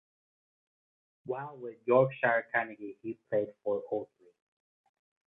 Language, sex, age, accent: English, male, 30-39, Canadian English